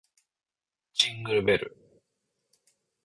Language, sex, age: Japanese, male, 40-49